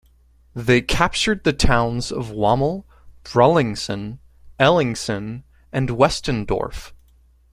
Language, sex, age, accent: English, male, 19-29, United States English